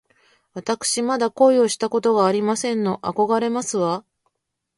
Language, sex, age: Japanese, female, 40-49